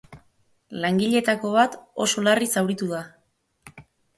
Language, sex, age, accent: Basque, female, 19-29, Erdialdekoa edo Nafarra (Gipuzkoa, Nafarroa)